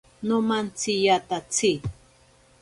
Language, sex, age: Ashéninka Perené, female, 40-49